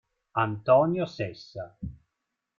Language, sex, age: Italian, male, 50-59